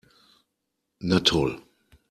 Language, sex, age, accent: German, male, 40-49, Deutschland Deutsch